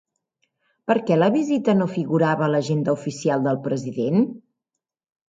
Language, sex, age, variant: Catalan, female, 40-49, Central